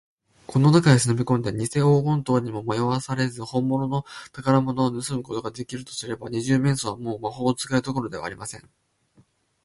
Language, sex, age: Japanese, male, 19-29